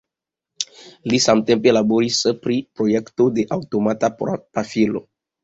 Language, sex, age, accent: Esperanto, male, 30-39, Internacia